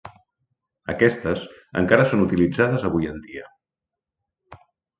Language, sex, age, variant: Catalan, male, 40-49, Central